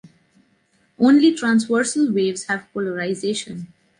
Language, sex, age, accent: English, female, 19-29, India and South Asia (India, Pakistan, Sri Lanka)